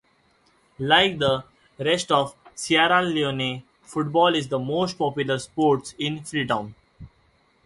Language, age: English, under 19